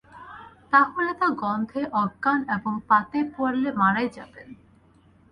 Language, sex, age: Bengali, female, 19-29